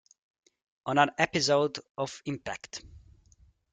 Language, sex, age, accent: English, male, 30-39, United States English